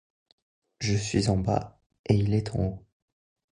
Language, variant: French, Français de métropole